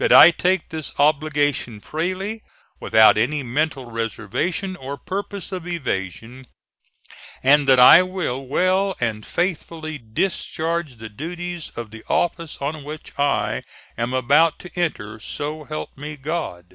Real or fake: real